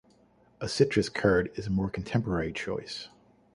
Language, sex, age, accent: English, male, 40-49, United States English